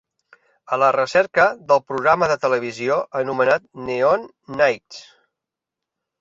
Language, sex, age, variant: Catalan, male, 40-49, Central